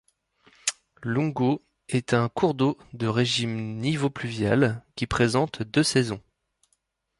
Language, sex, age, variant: French, male, 30-39, Français de métropole